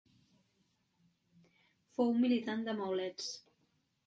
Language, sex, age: Catalan, female, 19-29